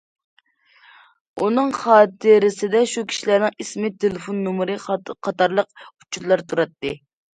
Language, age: Uyghur, 19-29